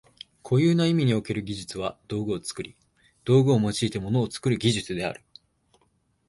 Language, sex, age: Japanese, male, 19-29